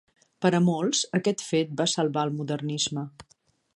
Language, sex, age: Catalan, female, 50-59